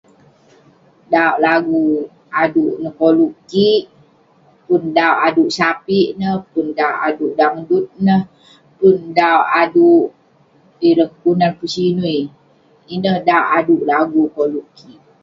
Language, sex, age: Western Penan, female, 30-39